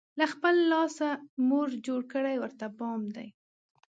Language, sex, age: Pashto, female, 19-29